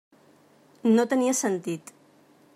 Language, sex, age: Catalan, female, 40-49